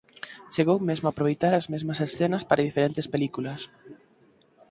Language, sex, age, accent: Galician, male, 19-29, Normativo (estándar)